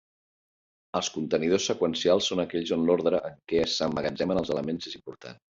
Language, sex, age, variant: Catalan, male, 50-59, Central